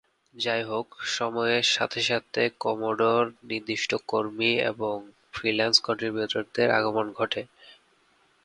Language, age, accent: Bengali, 19-29, প্রমিত